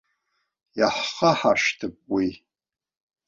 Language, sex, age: Abkhazian, male, 60-69